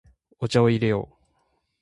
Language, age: Japanese, 19-29